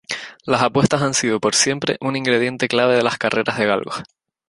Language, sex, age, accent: Spanish, male, 19-29, España: Islas Canarias